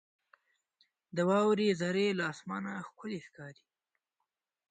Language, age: Pashto, 19-29